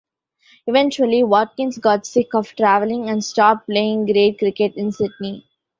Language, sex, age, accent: English, female, 19-29, India and South Asia (India, Pakistan, Sri Lanka)